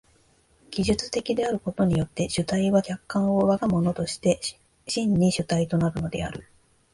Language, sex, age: Japanese, female, 19-29